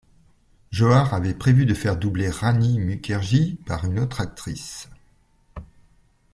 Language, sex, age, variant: French, male, 40-49, Français de métropole